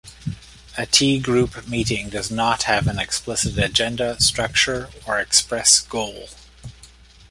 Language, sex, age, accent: English, male, 50-59, Canadian English